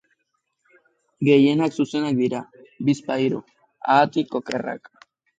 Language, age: Basque, under 19